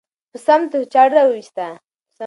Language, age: Pashto, 19-29